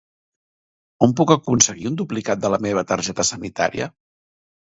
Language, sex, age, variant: Catalan, male, 40-49, Central